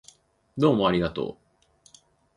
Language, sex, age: Japanese, male, 19-29